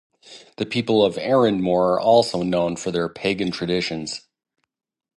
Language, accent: English, United States English